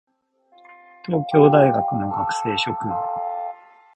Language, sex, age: Japanese, male, 30-39